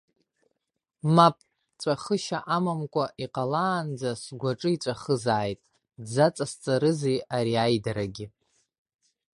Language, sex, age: Abkhazian, female, 19-29